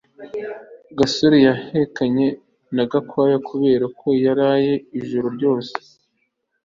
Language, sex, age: Kinyarwanda, male, 19-29